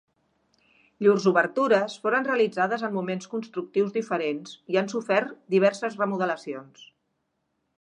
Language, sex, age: Catalan, female, 50-59